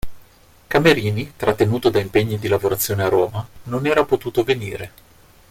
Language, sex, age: Italian, male, 40-49